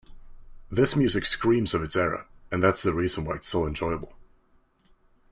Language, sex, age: English, male, 19-29